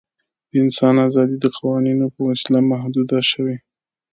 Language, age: Pashto, 19-29